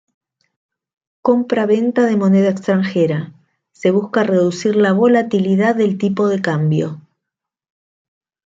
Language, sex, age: Spanish, female, 50-59